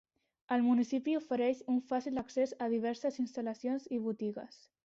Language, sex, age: Catalan, female, under 19